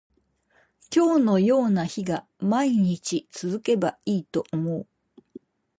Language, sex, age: Japanese, female, 60-69